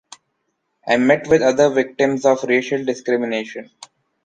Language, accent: English, India and South Asia (India, Pakistan, Sri Lanka)